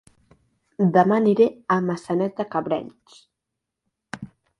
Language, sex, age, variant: Catalan, male, 19-29, Central